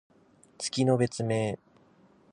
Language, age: Japanese, 19-29